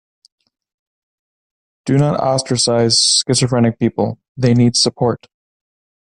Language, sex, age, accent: English, male, 19-29, United States English